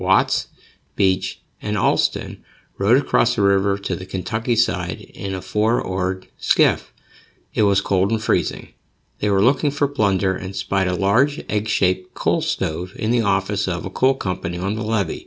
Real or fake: real